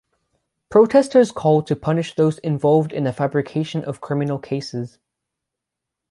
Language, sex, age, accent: English, male, under 19, United States English; England English